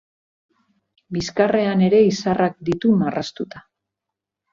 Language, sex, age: Basque, female, 40-49